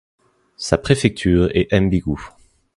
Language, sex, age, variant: French, male, 19-29, Français de métropole